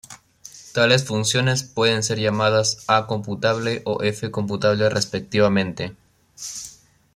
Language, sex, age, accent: Spanish, male, under 19, Andino-Pacífico: Colombia, Perú, Ecuador, oeste de Bolivia y Venezuela andina